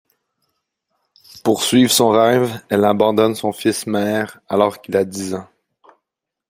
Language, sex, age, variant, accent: French, male, 30-39, Français d'Amérique du Nord, Français du Canada